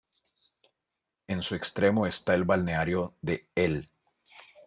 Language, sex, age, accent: Spanish, male, 40-49, Andino-Pacífico: Colombia, Perú, Ecuador, oeste de Bolivia y Venezuela andina